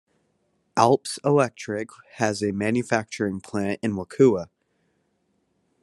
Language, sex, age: English, male, 19-29